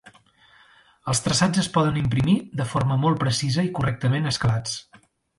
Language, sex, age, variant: Catalan, male, 30-39, Central